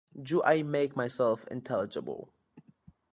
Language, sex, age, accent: English, male, 19-29, England English